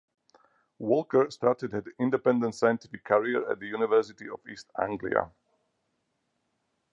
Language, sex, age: English, male, 40-49